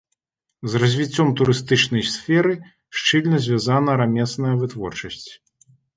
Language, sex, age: Belarusian, male, 40-49